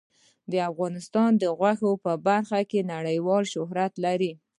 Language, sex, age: Pashto, female, 19-29